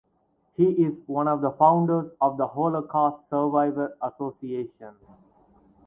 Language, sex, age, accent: English, male, 19-29, India and South Asia (India, Pakistan, Sri Lanka)